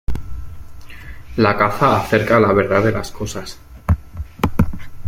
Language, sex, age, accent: Spanish, male, 19-29, España: Centro-Sur peninsular (Madrid, Toledo, Castilla-La Mancha)